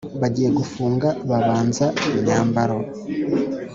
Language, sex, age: Kinyarwanda, male, 19-29